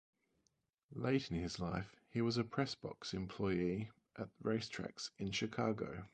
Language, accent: English, Australian English